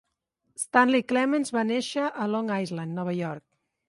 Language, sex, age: Catalan, male, 40-49